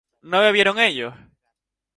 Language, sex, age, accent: Spanish, male, 19-29, España: Islas Canarias